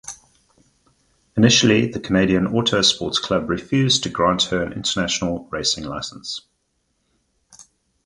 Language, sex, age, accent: English, male, 40-49, Southern African (South Africa, Zimbabwe, Namibia)